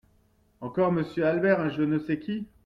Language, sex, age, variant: French, male, 40-49, Français de métropole